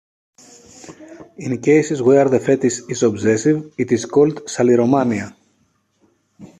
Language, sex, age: English, male, 40-49